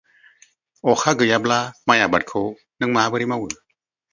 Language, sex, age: Bodo, female, 40-49